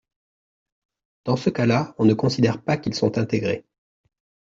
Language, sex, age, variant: French, male, 30-39, Français de métropole